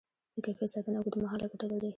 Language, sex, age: Pashto, female, 19-29